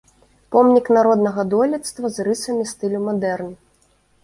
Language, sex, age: Belarusian, female, 19-29